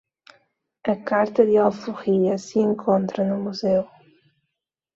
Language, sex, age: Portuguese, female, 19-29